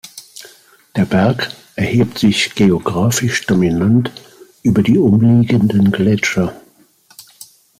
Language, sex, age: German, male, 60-69